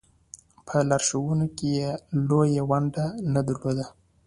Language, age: Pashto, 19-29